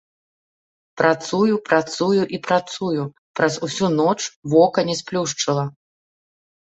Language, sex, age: Belarusian, female, 30-39